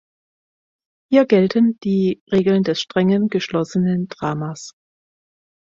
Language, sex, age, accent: German, female, 50-59, Deutschland Deutsch